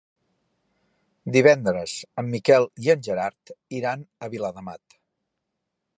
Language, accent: Catalan, tarragoní